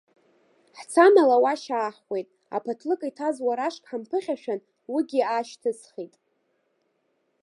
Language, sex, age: Abkhazian, female, under 19